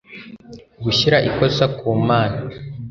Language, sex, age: Kinyarwanda, male, under 19